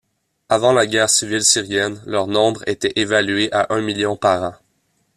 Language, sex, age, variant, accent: French, male, 19-29, Français d'Amérique du Nord, Français du Canada